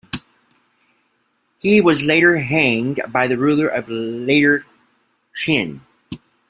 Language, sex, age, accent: English, male, 50-59, United States English